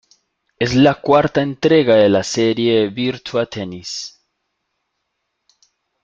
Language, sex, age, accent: Spanish, male, 30-39, Andino-Pacífico: Colombia, Perú, Ecuador, oeste de Bolivia y Venezuela andina